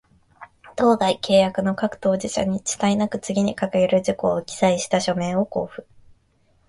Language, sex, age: Japanese, female, 19-29